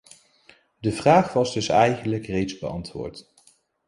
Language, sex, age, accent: Dutch, male, 30-39, Nederlands Nederlands